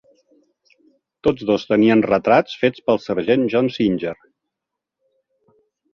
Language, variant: Catalan, Central